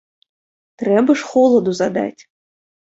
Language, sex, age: Belarusian, female, 30-39